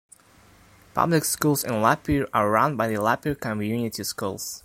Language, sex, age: English, male, 19-29